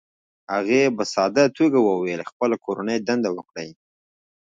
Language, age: Pashto, 19-29